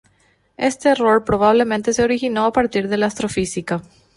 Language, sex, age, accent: Spanish, female, 30-39, Rioplatense: Argentina, Uruguay, este de Bolivia, Paraguay